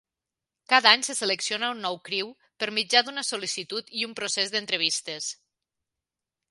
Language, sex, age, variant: Catalan, female, 40-49, Nord-Occidental